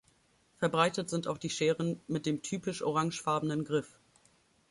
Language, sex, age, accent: German, female, 19-29, Deutschland Deutsch